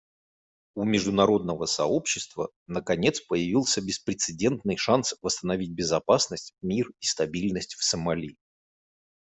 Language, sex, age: Russian, male, 40-49